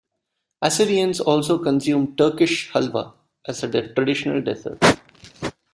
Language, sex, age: English, male, 19-29